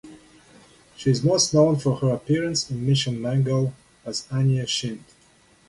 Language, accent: English, Russian